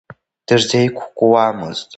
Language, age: Abkhazian, under 19